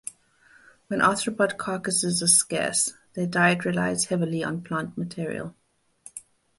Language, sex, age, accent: English, female, 50-59, Southern African (South Africa, Zimbabwe, Namibia)